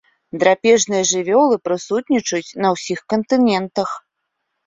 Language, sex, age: Belarusian, female, 40-49